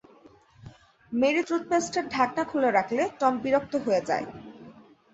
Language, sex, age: Bengali, female, 19-29